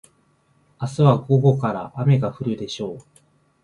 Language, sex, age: Japanese, male, 19-29